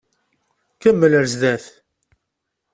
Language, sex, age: Kabyle, male, 30-39